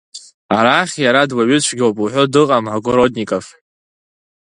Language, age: Abkhazian, under 19